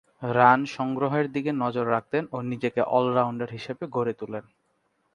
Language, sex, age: Bengali, male, 19-29